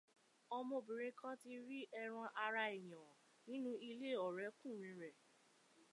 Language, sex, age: Yoruba, female, 19-29